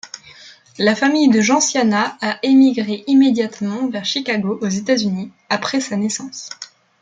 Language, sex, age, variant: French, female, 19-29, Français de métropole